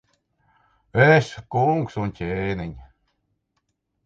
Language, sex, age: Latvian, male, 50-59